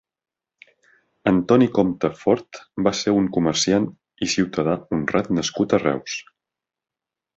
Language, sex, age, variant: Catalan, male, 30-39, Nord-Occidental